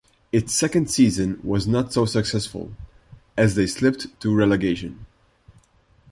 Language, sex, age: English, male, 19-29